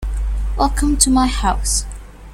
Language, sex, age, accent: English, female, under 19, England English